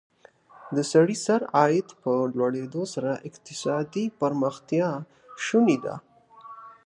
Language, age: Pashto, 19-29